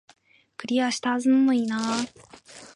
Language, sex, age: Japanese, female, 19-29